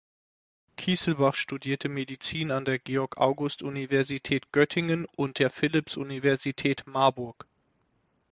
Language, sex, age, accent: German, male, 30-39, Deutschland Deutsch